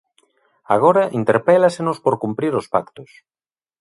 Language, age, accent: Galician, 40-49, Normativo (estándar)